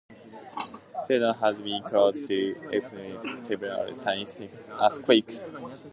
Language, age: English, under 19